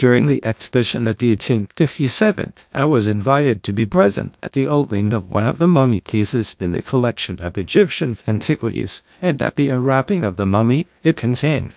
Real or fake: fake